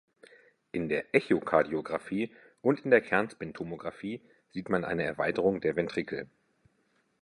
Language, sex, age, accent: German, male, 50-59, Deutschland Deutsch